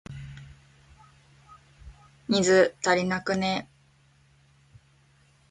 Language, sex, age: Japanese, female, 19-29